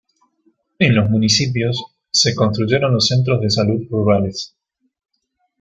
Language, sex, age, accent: Spanish, male, 30-39, Rioplatense: Argentina, Uruguay, este de Bolivia, Paraguay